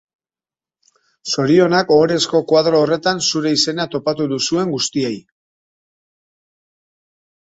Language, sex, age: Basque, male, 40-49